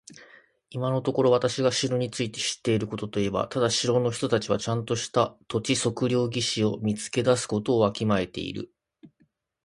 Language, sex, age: Japanese, male, 30-39